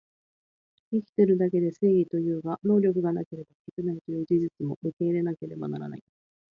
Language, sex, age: Japanese, female, 30-39